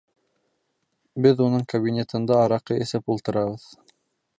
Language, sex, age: Bashkir, male, 19-29